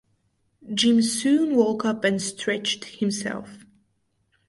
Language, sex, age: English, female, 19-29